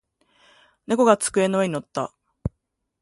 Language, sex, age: Japanese, female, 19-29